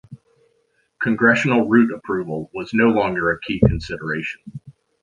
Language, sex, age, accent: English, male, 50-59, United States English